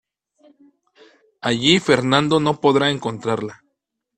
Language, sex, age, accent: Spanish, male, 30-39, México